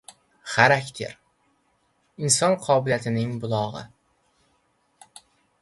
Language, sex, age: Uzbek, male, 19-29